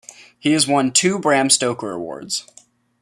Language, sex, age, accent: English, male, under 19, United States English